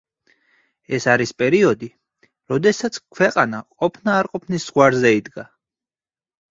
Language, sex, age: Georgian, male, 30-39